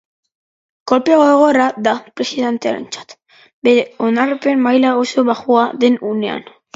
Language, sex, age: Basque, female, 30-39